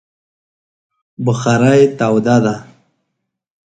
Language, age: Pashto, 19-29